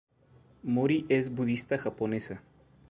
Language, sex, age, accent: Spanish, male, 30-39, México